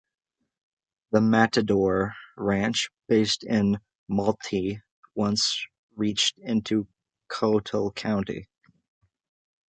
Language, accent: English, United States English